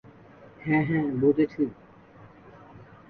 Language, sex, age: Bengali, male, 19-29